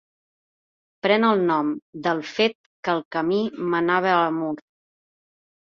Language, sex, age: Catalan, female, 40-49